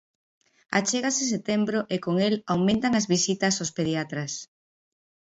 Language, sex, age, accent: Galician, female, 40-49, Central (gheada)